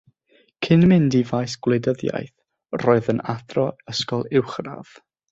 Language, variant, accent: Welsh, South-Eastern Welsh, Y Deyrnas Unedig Cymraeg